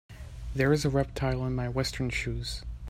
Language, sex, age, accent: English, male, 19-29, United States English